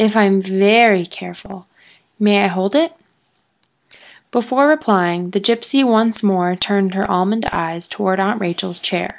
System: none